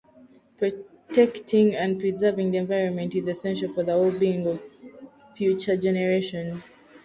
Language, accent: English, England English